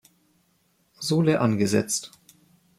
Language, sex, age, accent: German, male, 19-29, Deutschland Deutsch